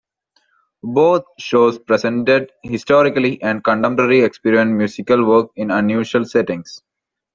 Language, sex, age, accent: English, male, 19-29, India and South Asia (India, Pakistan, Sri Lanka)